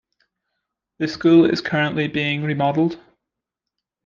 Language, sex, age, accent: English, male, 19-29, Irish English